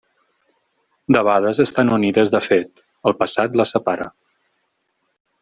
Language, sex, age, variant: Catalan, male, 40-49, Central